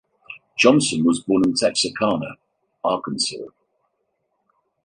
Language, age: English, 60-69